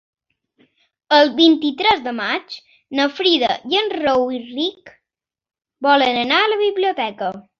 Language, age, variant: Catalan, under 19, Balear